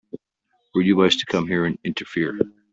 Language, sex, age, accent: English, male, 40-49, Canadian English